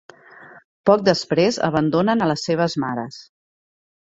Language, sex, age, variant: Catalan, female, 40-49, Central